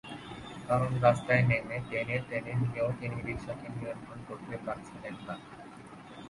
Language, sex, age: Bengali, male, 19-29